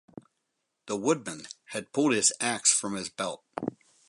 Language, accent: English, United States English